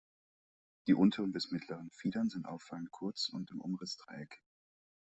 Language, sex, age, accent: German, male, 30-39, Deutschland Deutsch